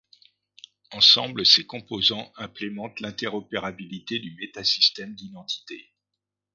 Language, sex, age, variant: French, male, 50-59, Français de métropole